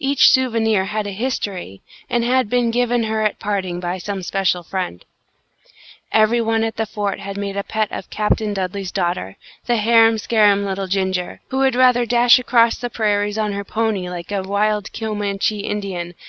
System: none